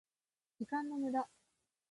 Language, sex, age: Japanese, female, 19-29